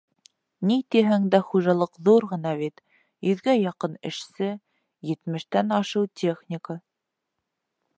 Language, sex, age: Bashkir, female, 19-29